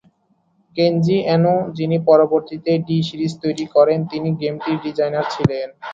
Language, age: Bengali, 19-29